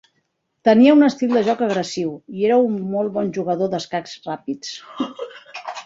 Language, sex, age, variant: Catalan, female, 40-49, Central